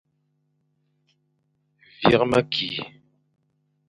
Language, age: Fang, 40-49